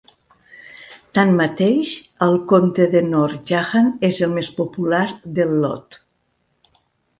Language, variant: Catalan, Central